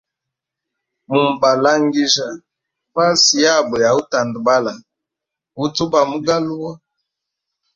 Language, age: Hemba, 19-29